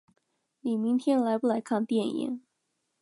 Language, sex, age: Chinese, female, 19-29